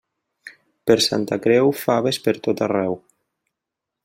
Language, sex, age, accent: Catalan, male, 19-29, valencià